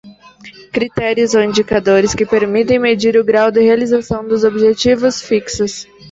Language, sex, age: Portuguese, female, 19-29